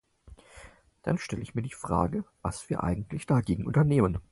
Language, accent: German, Deutschland Deutsch